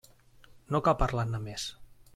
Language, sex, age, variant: Catalan, male, 40-49, Central